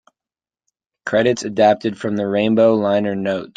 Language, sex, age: English, male, 19-29